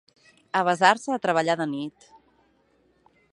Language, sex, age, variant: Catalan, female, 40-49, Central